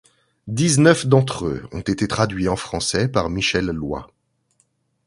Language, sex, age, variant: French, male, 40-49, Français de métropole